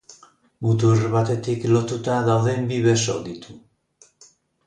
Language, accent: Basque, Erdialdekoa edo Nafarra (Gipuzkoa, Nafarroa)